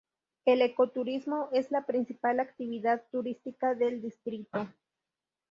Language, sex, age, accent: Spanish, female, 19-29, México